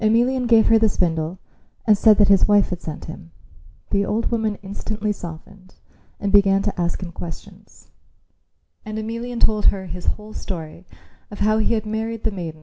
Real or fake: real